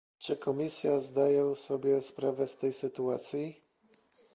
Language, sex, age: Polish, male, 30-39